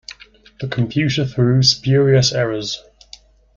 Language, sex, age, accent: English, male, 30-39, England English